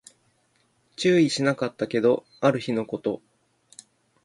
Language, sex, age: Japanese, male, 19-29